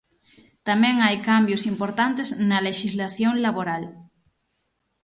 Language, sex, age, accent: Galician, female, 30-39, Atlántico (seseo e gheada); Normativo (estándar)